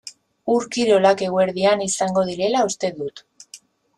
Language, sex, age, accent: Basque, female, 30-39, Mendebalekoa (Araba, Bizkaia, Gipuzkoako mendebaleko herri batzuk)